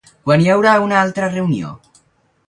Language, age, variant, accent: Catalan, under 19, Valencià septentrional, valencià